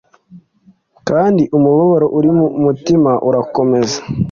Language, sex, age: Kinyarwanda, male, 50-59